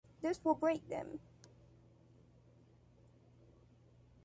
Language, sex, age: English, male, under 19